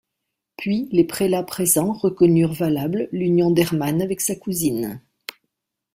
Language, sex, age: French, female, 60-69